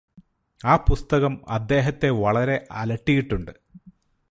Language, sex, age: Malayalam, male, 40-49